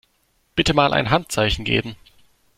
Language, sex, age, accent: German, male, 19-29, Deutschland Deutsch